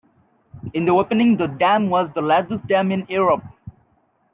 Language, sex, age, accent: English, male, 19-29, England English